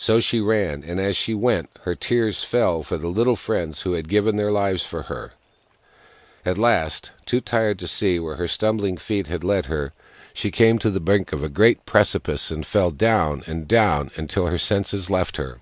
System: none